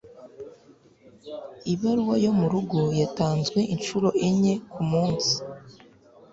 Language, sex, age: Kinyarwanda, female, under 19